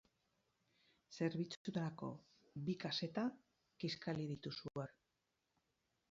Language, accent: Basque, Mendebalekoa (Araba, Bizkaia, Gipuzkoako mendebaleko herri batzuk)